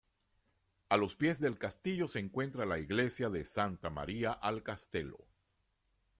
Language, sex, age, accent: Spanish, male, 60-69, Caribe: Cuba, Venezuela, Puerto Rico, República Dominicana, Panamá, Colombia caribeña, México caribeño, Costa del golfo de México